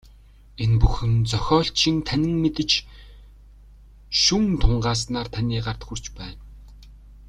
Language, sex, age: Mongolian, male, 19-29